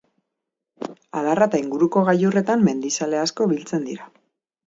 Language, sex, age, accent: Basque, female, 30-39, Mendebalekoa (Araba, Bizkaia, Gipuzkoako mendebaleko herri batzuk)